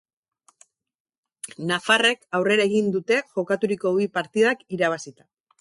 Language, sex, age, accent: Basque, female, 40-49, Mendebalekoa (Araba, Bizkaia, Gipuzkoako mendebaleko herri batzuk)